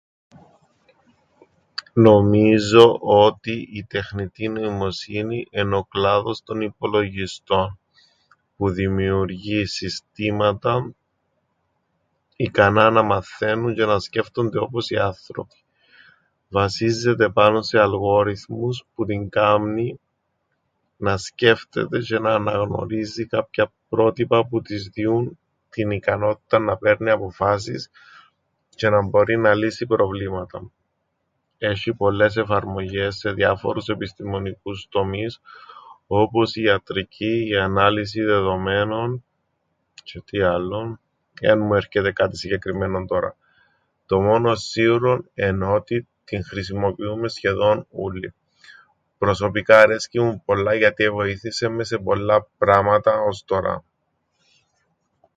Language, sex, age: Greek, male, 40-49